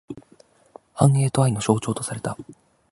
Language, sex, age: Japanese, male, under 19